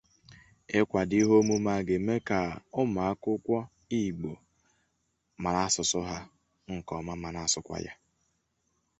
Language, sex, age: Igbo, male, 19-29